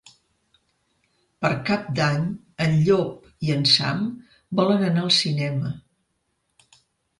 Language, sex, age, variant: Catalan, female, 60-69, Central